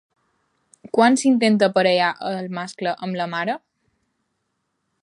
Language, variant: Catalan, Balear